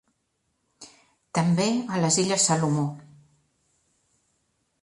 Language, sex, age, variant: Catalan, female, 50-59, Central